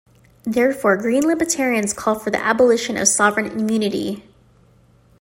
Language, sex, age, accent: English, female, 19-29, United States English